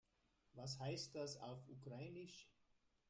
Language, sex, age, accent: German, male, 70-79, Österreichisches Deutsch